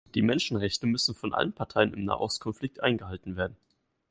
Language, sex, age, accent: German, male, 19-29, Deutschland Deutsch